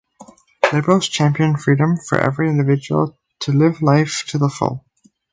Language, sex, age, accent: English, male, under 19, United States English